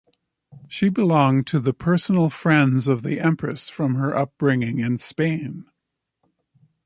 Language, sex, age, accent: English, male, 60-69, Canadian English